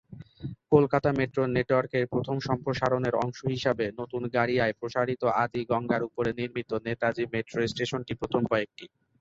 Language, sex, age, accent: Bengali, male, 19-29, Native; শুদ্ধ